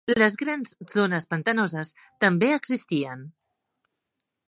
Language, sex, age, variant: Catalan, female, 40-49, Central